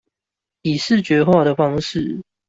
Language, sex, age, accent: Chinese, male, 19-29, 出生地：新北市